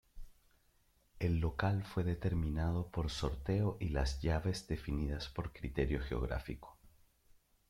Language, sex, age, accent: Spanish, male, 40-49, Caribe: Cuba, Venezuela, Puerto Rico, República Dominicana, Panamá, Colombia caribeña, México caribeño, Costa del golfo de México